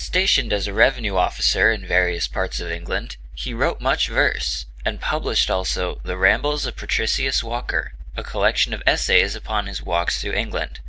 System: none